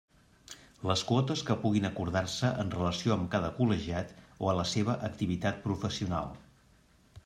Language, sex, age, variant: Catalan, male, 50-59, Central